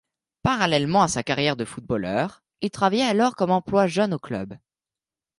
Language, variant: French, Français de métropole